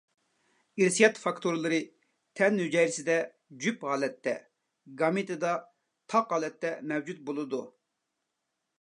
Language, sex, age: Uyghur, male, 30-39